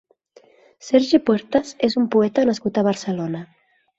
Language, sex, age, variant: Catalan, female, 30-39, Central